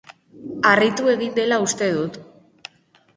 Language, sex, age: Basque, female, under 19